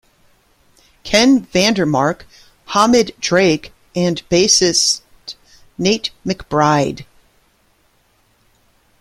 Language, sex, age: English, female, 50-59